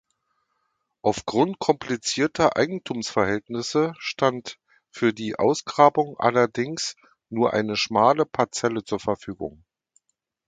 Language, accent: German, Deutschland Deutsch